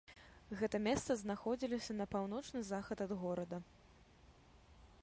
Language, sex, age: Belarusian, female, 19-29